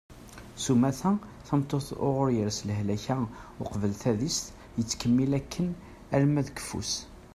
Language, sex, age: Kabyle, male, 30-39